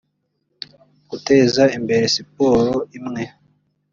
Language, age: Kinyarwanda, 19-29